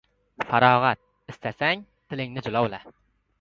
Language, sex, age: Uzbek, male, under 19